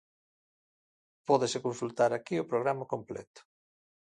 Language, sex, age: Galician, male, 50-59